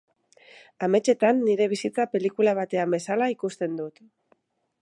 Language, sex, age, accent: Basque, female, 40-49, Mendebalekoa (Araba, Bizkaia, Gipuzkoako mendebaleko herri batzuk)